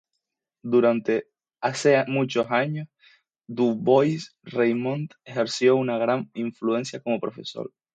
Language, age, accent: Spanish, 19-29, España: Islas Canarias